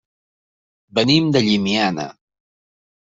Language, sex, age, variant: Catalan, male, 40-49, Central